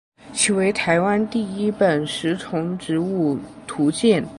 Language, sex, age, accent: Chinese, male, under 19, 出生地：江西省